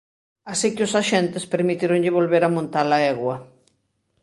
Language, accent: Galician, Normativo (estándar)